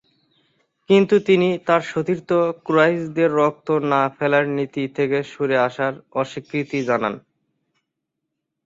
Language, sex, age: Bengali, male, 19-29